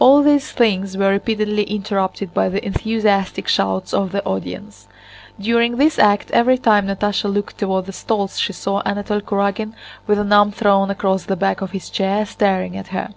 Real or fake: real